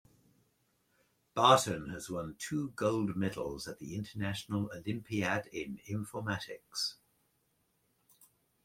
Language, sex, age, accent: English, male, 60-69, England English